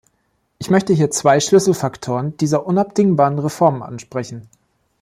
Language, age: German, 30-39